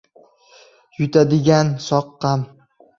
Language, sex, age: Uzbek, male, under 19